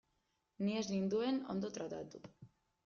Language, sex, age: Basque, female, 19-29